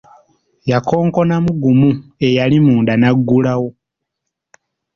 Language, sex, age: Ganda, male, under 19